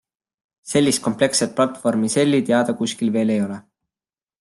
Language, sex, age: Estonian, male, 19-29